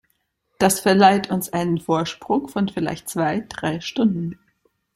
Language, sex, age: German, female, 30-39